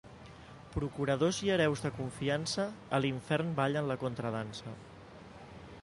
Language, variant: Catalan, Central